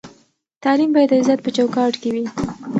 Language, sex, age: Pashto, female, under 19